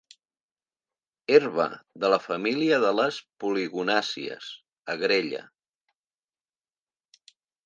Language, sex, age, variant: Catalan, male, 50-59, Central